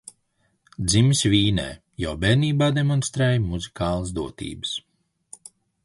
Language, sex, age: Latvian, male, 30-39